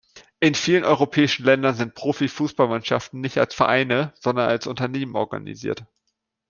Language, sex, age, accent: German, male, 19-29, Deutschland Deutsch